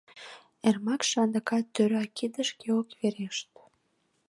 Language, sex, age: Mari, female, 19-29